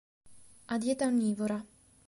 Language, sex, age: Italian, female, 19-29